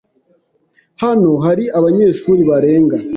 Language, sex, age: Kinyarwanda, male, 30-39